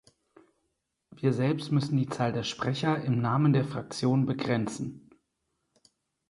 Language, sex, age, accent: German, male, 30-39, Deutschland Deutsch